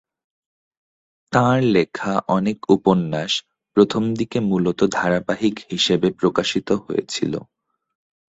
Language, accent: Bengali, প্রমিত